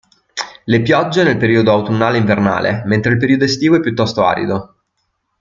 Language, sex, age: Italian, male, 19-29